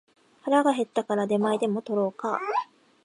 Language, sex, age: Japanese, female, 19-29